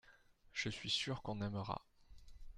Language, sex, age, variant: French, male, 19-29, Français de métropole